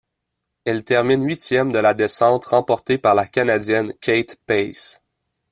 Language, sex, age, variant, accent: French, male, 19-29, Français d'Amérique du Nord, Français du Canada